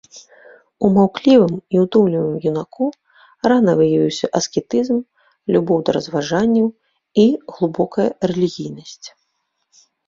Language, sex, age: Belarusian, female, 30-39